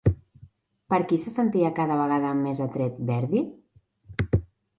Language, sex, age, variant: Catalan, female, 30-39, Central